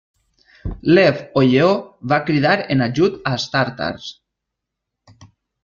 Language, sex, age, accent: Catalan, male, 30-39, valencià